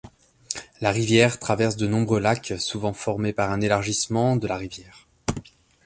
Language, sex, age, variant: French, male, 30-39, Français de métropole